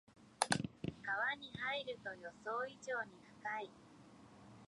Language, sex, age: Japanese, male, 19-29